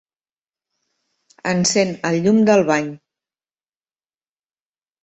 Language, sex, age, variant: Catalan, female, 40-49, Central